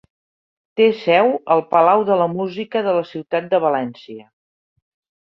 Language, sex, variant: Catalan, female, Central